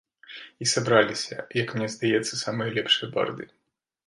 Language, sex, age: Belarusian, male, 19-29